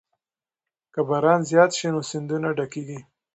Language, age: Pashto, 30-39